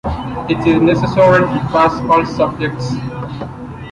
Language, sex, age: English, male, 19-29